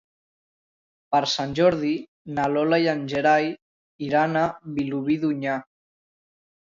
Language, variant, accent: Catalan, Central, central